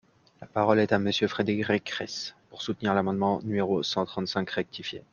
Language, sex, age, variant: French, male, 19-29, Français de métropole